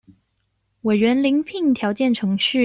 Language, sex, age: Chinese, female, 19-29